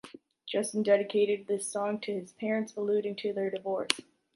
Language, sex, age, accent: English, female, 19-29, United States English